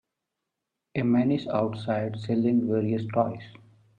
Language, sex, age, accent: English, male, 30-39, India and South Asia (India, Pakistan, Sri Lanka)